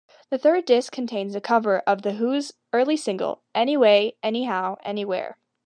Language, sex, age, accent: English, female, under 19, United States English